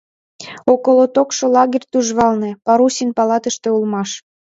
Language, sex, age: Mari, female, 19-29